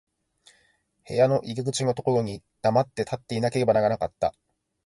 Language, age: Japanese, 30-39